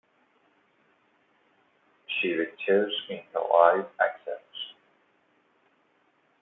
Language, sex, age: English, male, 30-39